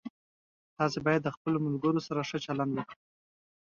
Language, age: Pashto, 19-29